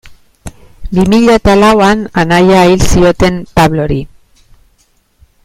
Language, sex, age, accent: Basque, female, 40-49, Mendebalekoa (Araba, Bizkaia, Gipuzkoako mendebaleko herri batzuk)